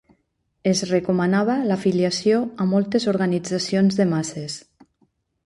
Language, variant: Catalan, Nord-Occidental